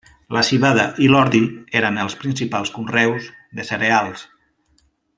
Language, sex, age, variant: Catalan, male, 40-49, Central